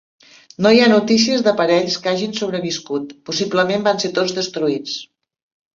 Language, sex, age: Catalan, female, 60-69